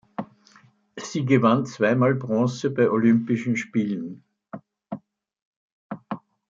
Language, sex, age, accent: German, male, 70-79, Österreichisches Deutsch